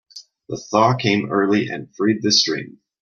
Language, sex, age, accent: English, male, 30-39, Canadian English